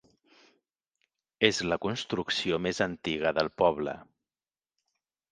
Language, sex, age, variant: Catalan, male, 40-49, Central